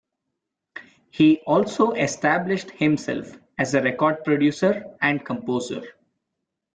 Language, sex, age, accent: English, male, 19-29, India and South Asia (India, Pakistan, Sri Lanka)